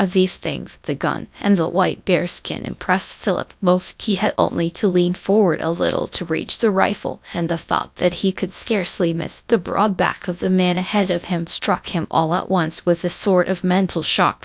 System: TTS, GradTTS